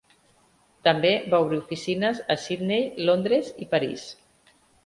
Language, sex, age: Catalan, female, 40-49